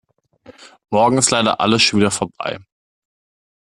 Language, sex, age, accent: German, male, 19-29, Deutschland Deutsch